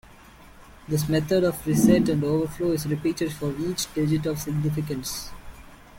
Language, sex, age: English, male, under 19